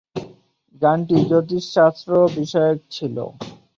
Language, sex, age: Bengali, male, 19-29